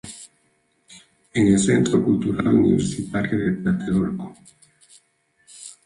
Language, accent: Spanish, Andino-Pacífico: Colombia, Perú, Ecuador, oeste de Bolivia y Venezuela andina